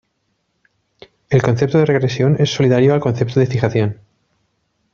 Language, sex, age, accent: Spanish, male, 40-49, España: Centro-Sur peninsular (Madrid, Toledo, Castilla-La Mancha)